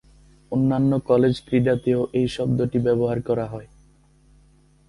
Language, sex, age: Bengali, male, 19-29